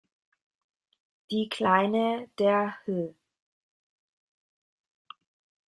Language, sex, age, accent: German, female, 19-29, Deutschland Deutsch